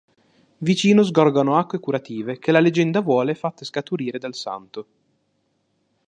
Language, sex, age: Italian, male, 19-29